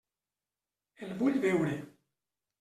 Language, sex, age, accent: Catalan, male, 50-59, valencià